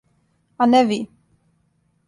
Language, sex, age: Serbian, female, 19-29